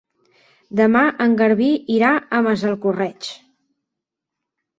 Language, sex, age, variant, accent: Catalan, female, 30-39, Central, Neutre